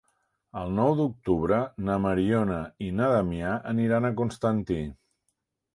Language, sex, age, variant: Catalan, male, 60-69, Central